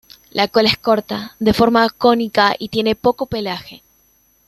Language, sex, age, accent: Spanish, female, 19-29, Rioplatense: Argentina, Uruguay, este de Bolivia, Paraguay